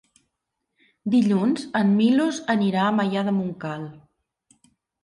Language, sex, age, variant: Catalan, female, 50-59, Central